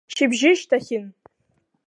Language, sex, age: Abkhazian, female, under 19